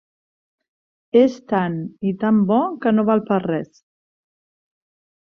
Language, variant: Catalan, Central